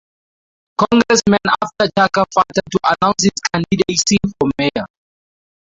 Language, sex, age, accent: English, male, 19-29, Southern African (South Africa, Zimbabwe, Namibia)